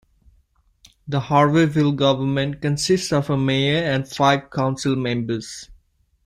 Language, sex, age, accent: English, male, 19-29, India and South Asia (India, Pakistan, Sri Lanka)